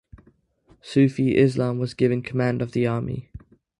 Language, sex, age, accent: English, male, 19-29, England English